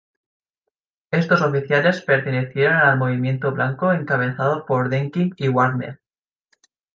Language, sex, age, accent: Spanish, male, 19-29, España: Norte peninsular (Asturias, Castilla y León, Cantabria, País Vasco, Navarra, Aragón, La Rioja, Guadalajara, Cuenca)